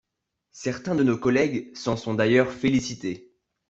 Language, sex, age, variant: French, male, under 19, Français de métropole